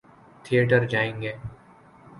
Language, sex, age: Urdu, male, 19-29